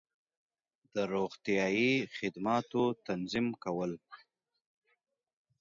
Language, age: Pashto, 30-39